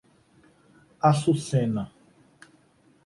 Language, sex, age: Portuguese, male, 30-39